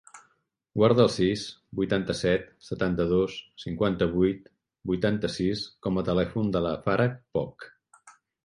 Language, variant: Catalan, Central